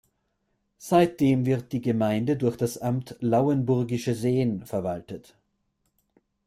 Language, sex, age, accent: German, male, 40-49, Österreichisches Deutsch